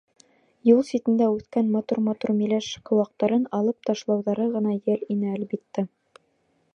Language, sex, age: Bashkir, female, 19-29